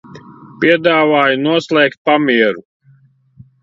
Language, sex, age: Latvian, male, 50-59